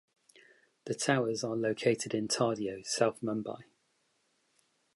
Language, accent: English, England English